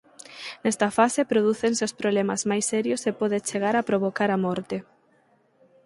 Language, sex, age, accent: Galician, female, 19-29, Oriental (común en zona oriental)